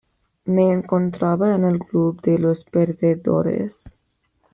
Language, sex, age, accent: Spanish, female, under 19, México